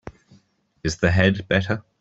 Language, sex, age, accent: English, male, 30-39, England English